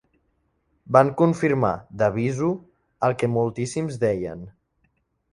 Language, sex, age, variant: Catalan, male, under 19, Central